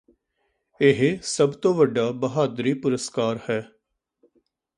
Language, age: Punjabi, 40-49